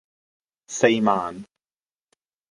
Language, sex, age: Cantonese, male, 50-59